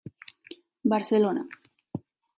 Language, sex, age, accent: Catalan, female, 19-29, valencià